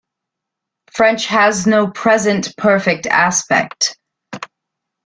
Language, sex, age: English, female, 30-39